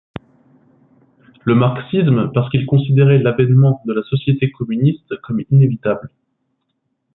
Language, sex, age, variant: French, male, 19-29, Français de métropole